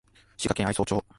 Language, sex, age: Japanese, male, 19-29